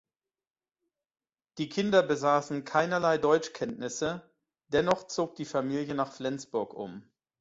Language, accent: German, Deutschland Deutsch